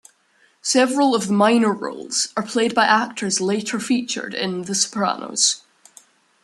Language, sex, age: English, male, under 19